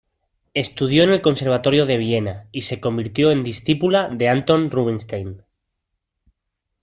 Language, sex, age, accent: Spanish, male, 30-39, España: Sur peninsular (Andalucia, Extremadura, Murcia)